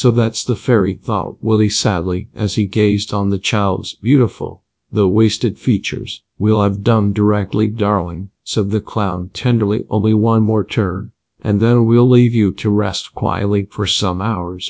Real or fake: fake